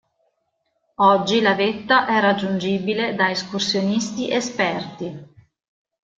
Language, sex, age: Italian, female, 50-59